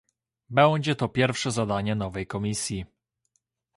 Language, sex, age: Polish, male, 19-29